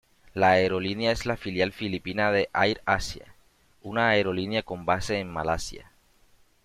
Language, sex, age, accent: Spanish, male, 30-39, Caribe: Cuba, Venezuela, Puerto Rico, República Dominicana, Panamá, Colombia caribeña, México caribeño, Costa del golfo de México